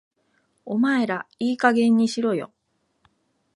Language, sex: Japanese, female